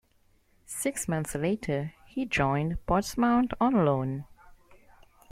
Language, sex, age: English, female, 19-29